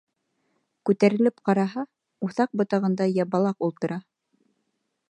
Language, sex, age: Bashkir, female, 19-29